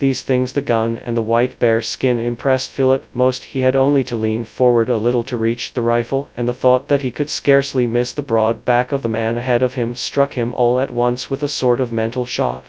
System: TTS, FastPitch